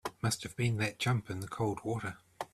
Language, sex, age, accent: English, male, 30-39, New Zealand English